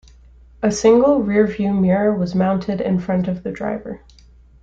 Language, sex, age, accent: English, female, 19-29, United States English